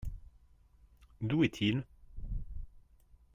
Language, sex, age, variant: French, male, 40-49, Français de métropole